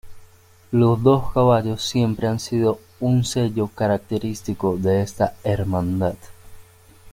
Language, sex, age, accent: Spanish, male, under 19, Caribe: Cuba, Venezuela, Puerto Rico, República Dominicana, Panamá, Colombia caribeña, México caribeño, Costa del golfo de México